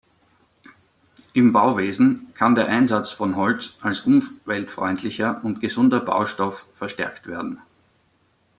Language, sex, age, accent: German, male, 40-49, Österreichisches Deutsch